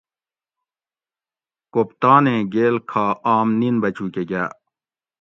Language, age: Gawri, 40-49